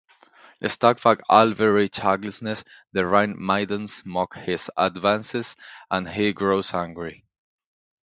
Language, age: English, 19-29